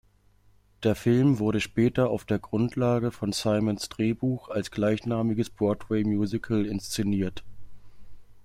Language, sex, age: German, male, 19-29